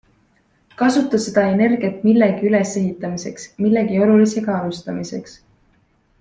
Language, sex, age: Estonian, female, 19-29